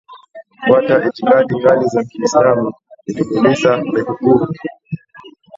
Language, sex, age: Swahili, male, 19-29